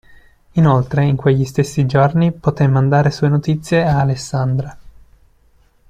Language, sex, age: Italian, male, 30-39